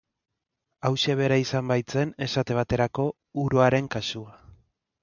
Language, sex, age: Basque, male, 30-39